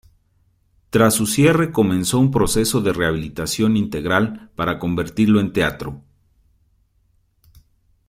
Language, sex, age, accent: Spanish, male, 30-39, México